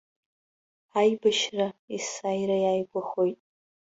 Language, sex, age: Abkhazian, female, under 19